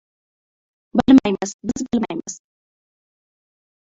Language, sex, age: Uzbek, female, 19-29